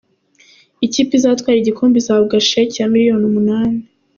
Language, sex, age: Kinyarwanda, female, under 19